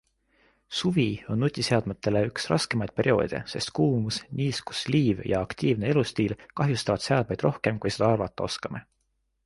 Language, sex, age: Estonian, male, 19-29